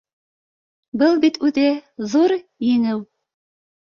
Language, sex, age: Bashkir, female, 50-59